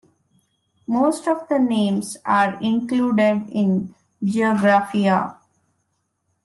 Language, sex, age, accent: English, female, 19-29, India and South Asia (India, Pakistan, Sri Lanka)